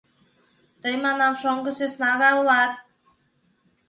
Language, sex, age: Mari, female, 19-29